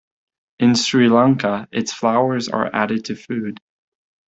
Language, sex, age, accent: English, male, 19-29, United States English